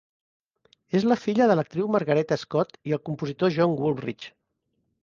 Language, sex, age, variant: Catalan, male, 50-59, Central